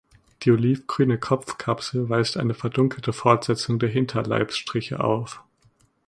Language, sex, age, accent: German, male, under 19, Deutschland Deutsch